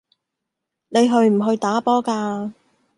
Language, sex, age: Cantonese, female, 40-49